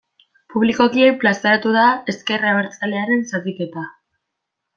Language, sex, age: Basque, female, 19-29